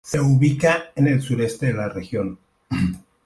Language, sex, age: Spanish, male, 30-39